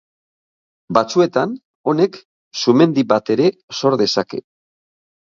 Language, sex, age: Basque, male, 60-69